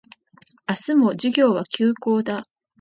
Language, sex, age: Japanese, female, 50-59